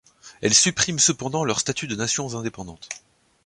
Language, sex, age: French, male, 30-39